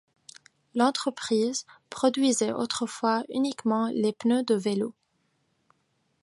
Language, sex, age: French, female, 19-29